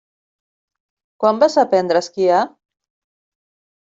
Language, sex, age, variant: Catalan, female, 40-49, Central